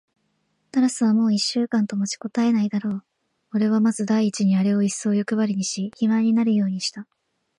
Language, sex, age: Japanese, female, 19-29